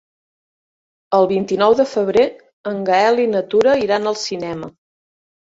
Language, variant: Catalan, Central